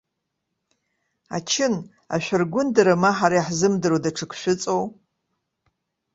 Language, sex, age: Abkhazian, female, 60-69